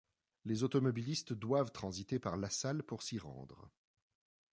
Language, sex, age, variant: French, male, 40-49, Français de métropole